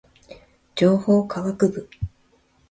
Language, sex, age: Japanese, female, 30-39